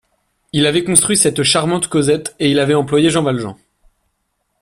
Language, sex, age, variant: French, male, 19-29, Français de métropole